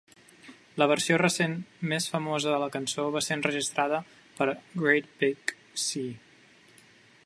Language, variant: Catalan, Central